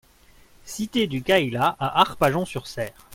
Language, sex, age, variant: French, male, 40-49, Français de métropole